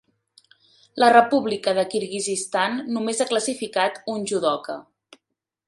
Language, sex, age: Catalan, female, 19-29